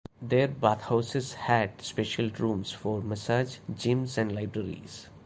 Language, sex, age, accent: English, male, 30-39, India and South Asia (India, Pakistan, Sri Lanka)